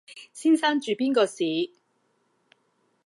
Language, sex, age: Cantonese, female, 60-69